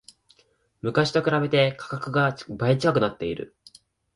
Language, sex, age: Japanese, male, 19-29